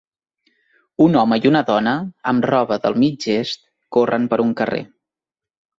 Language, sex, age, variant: Catalan, male, 19-29, Central